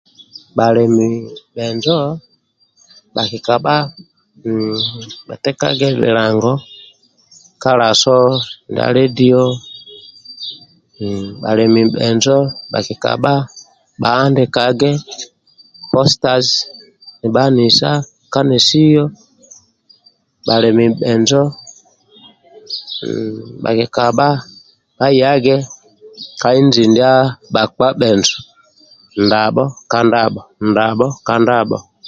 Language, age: Amba (Uganda), 30-39